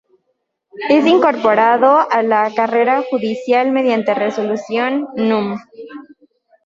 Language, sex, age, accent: Spanish, female, 19-29, México